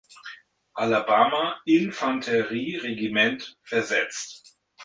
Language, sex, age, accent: German, male, 40-49, Deutschland Deutsch